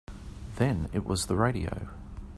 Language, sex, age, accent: English, male, 50-59, Australian English